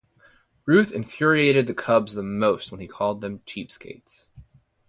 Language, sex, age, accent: English, male, 30-39, United States English